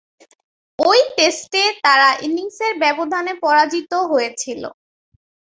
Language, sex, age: Bengali, female, under 19